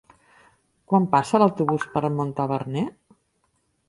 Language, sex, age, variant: Catalan, female, 50-59, Central